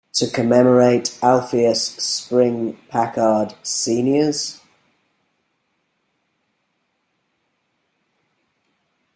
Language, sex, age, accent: English, male, 40-49, England English